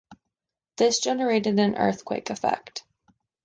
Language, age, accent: English, 19-29, United States English